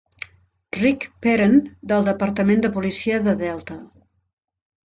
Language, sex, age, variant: Catalan, female, 40-49, Central